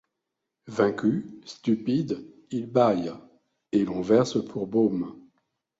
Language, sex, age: French, male, 50-59